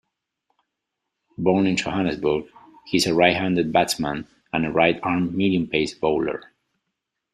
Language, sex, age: English, male, 30-39